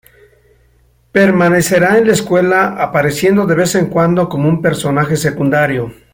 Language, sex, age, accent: Spanish, male, 70-79, México